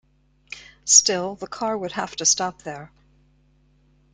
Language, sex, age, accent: English, female, 50-59, United States English